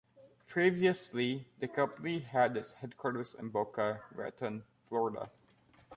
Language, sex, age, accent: English, male, under 19, United States English